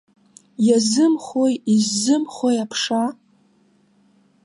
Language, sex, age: Abkhazian, female, under 19